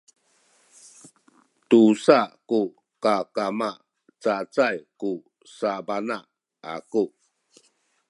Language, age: Sakizaya, 60-69